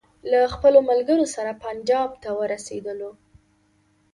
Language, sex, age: Pashto, female, under 19